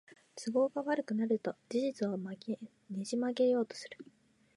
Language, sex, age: Japanese, female, 19-29